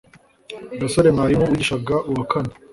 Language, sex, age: Kinyarwanda, male, 19-29